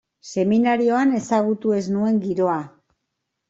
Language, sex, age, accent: Basque, female, 50-59, Mendebalekoa (Araba, Bizkaia, Gipuzkoako mendebaleko herri batzuk)